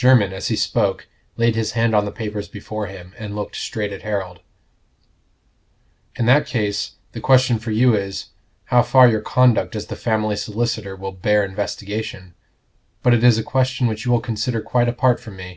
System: none